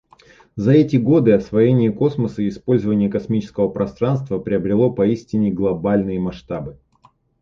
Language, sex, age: Russian, male, 30-39